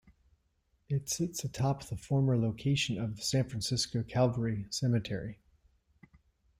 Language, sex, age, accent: English, male, 40-49, United States English